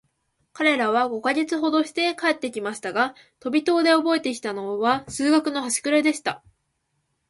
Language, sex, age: Japanese, female, 19-29